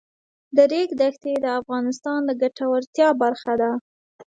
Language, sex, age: Pashto, female, 19-29